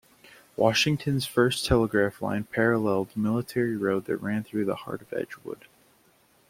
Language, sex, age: English, male, 19-29